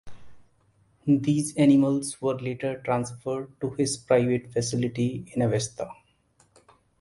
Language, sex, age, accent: English, male, 40-49, India and South Asia (India, Pakistan, Sri Lanka)